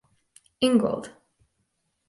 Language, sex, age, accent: English, female, under 19, United States English